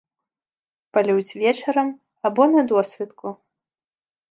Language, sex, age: Belarusian, female, 19-29